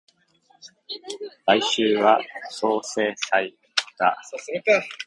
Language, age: Japanese, 19-29